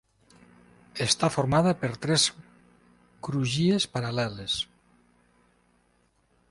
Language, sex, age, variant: Catalan, male, 50-59, Nord-Occidental